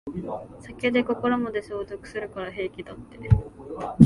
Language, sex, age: Japanese, female, 19-29